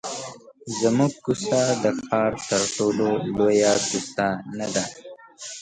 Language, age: Pashto, 19-29